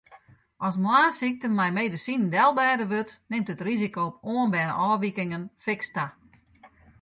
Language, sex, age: Western Frisian, female, 60-69